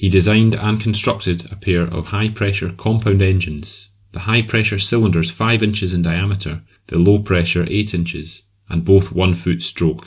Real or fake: real